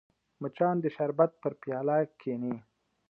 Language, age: Pashto, 19-29